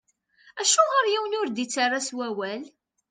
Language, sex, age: Kabyle, female, 40-49